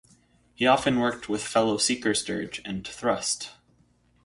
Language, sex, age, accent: English, male, 30-39, United States English